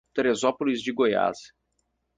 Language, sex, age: Portuguese, male, 19-29